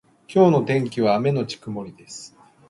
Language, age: Japanese, 30-39